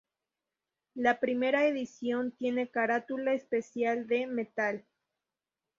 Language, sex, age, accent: Spanish, female, 19-29, México